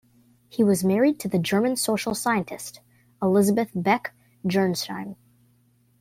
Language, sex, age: English, female, under 19